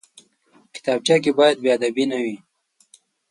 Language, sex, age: Pashto, male, 19-29